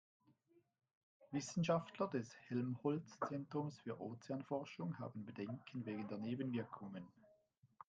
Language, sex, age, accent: German, male, 50-59, Schweizerdeutsch